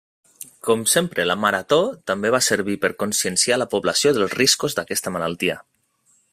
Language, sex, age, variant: Catalan, male, 30-39, Nord-Occidental